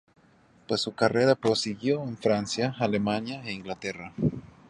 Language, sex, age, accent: Spanish, male, 30-39, México